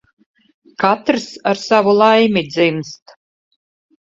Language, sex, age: Latvian, female, 50-59